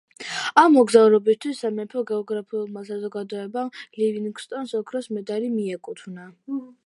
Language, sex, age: Georgian, female, under 19